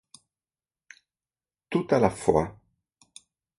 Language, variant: French, Français de métropole